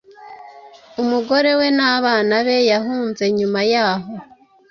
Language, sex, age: Kinyarwanda, female, 19-29